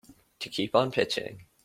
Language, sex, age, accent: English, male, under 19, United States English